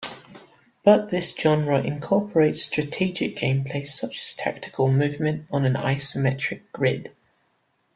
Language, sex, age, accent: English, male, 19-29, England English